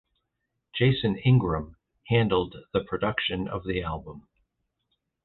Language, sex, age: English, male, 50-59